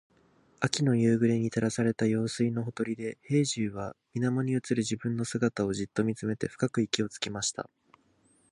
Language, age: Japanese, 19-29